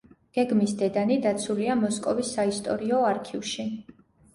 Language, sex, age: Georgian, female, 19-29